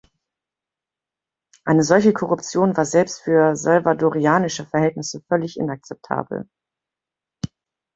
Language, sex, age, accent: German, female, 30-39, Deutschland Deutsch